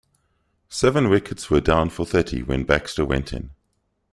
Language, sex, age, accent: English, male, 30-39, Southern African (South Africa, Zimbabwe, Namibia)